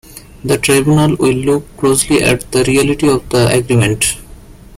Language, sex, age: English, male, 19-29